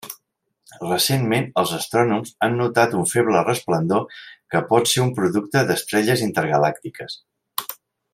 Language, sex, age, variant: Catalan, male, 40-49, Central